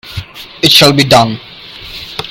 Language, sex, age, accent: English, male, 19-29, India and South Asia (India, Pakistan, Sri Lanka)